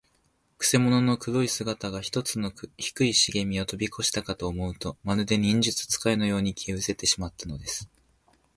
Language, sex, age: Japanese, male, 19-29